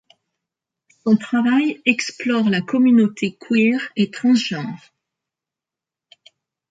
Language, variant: French, Français de métropole